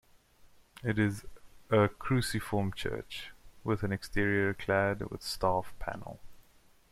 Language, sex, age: English, male, 19-29